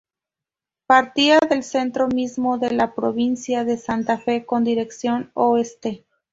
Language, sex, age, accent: Spanish, female, 30-39, México